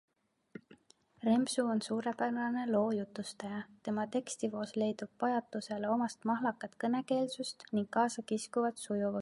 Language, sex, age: Estonian, female, 19-29